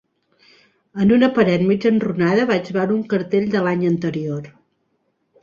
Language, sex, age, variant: Catalan, female, 30-39, Central